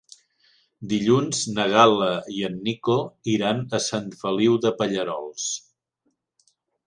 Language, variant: Catalan, Central